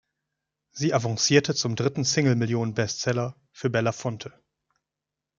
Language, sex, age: German, male, 30-39